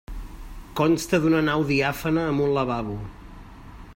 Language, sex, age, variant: Catalan, male, 30-39, Central